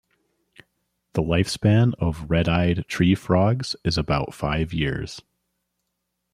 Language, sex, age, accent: English, male, 30-39, United States English